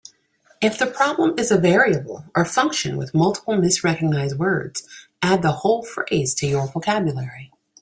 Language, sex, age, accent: English, female, 40-49, United States English